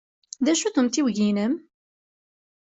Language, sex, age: Kabyle, female, 19-29